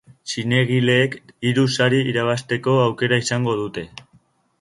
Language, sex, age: Basque, male, under 19